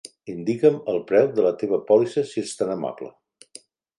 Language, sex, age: Catalan, male, 60-69